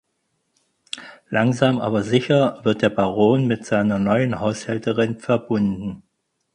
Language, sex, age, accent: German, male, 50-59, Deutschland Deutsch